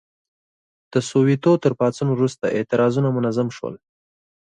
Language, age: Pashto, 19-29